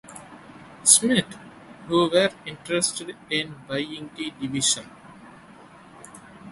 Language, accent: English, India and South Asia (India, Pakistan, Sri Lanka)